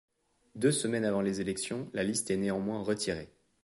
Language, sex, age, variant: French, male, 19-29, Français de métropole